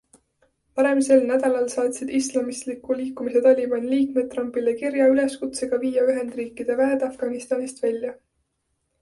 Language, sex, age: Estonian, female, 19-29